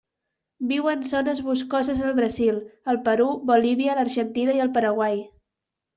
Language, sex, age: Catalan, female, 30-39